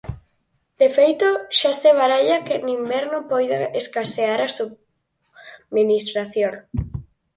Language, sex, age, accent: Galician, female, under 19, Normativo (estándar)